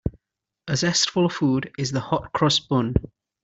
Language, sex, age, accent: English, male, 30-39, England English